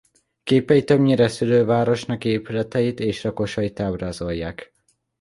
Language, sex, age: Hungarian, male, under 19